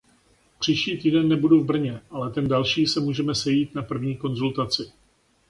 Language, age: Czech, 40-49